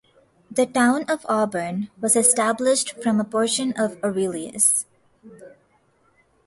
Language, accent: English, United States English; India and South Asia (India, Pakistan, Sri Lanka)